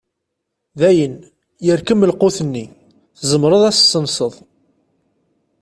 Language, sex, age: Kabyle, male, 30-39